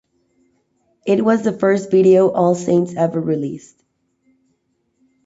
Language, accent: English, United States English